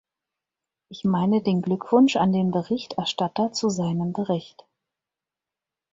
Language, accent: German, Deutschland Deutsch